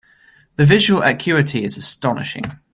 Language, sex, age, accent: English, male, 19-29, England English